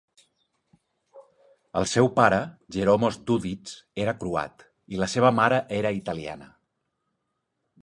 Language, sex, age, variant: Catalan, male, 40-49, Central